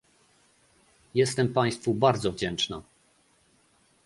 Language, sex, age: Polish, male, 30-39